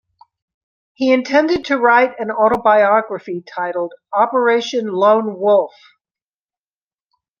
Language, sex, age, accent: English, female, 60-69, United States English